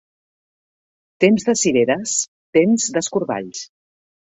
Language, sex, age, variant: Catalan, female, 40-49, Central